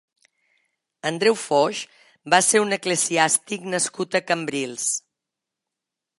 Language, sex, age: Catalan, female, 60-69